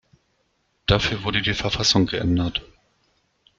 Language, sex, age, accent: German, male, 40-49, Deutschland Deutsch